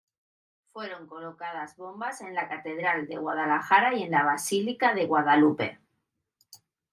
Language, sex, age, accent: Spanish, female, 30-39, España: Centro-Sur peninsular (Madrid, Toledo, Castilla-La Mancha)